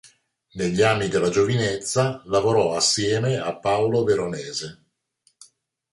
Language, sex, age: Italian, male, 60-69